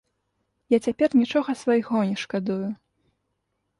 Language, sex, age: Belarusian, female, 19-29